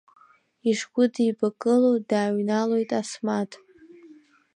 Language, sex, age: Abkhazian, female, under 19